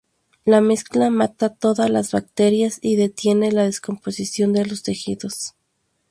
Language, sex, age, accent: Spanish, female, 19-29, México